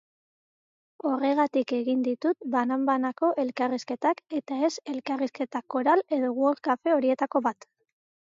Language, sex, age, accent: Basque, female, 40-49, Mendebalekoa (Araba, Bizkaia, Gipuzkoako mendebaleko herri batzuk)